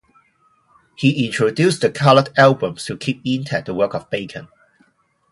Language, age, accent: English, 30-39, Hong Kong English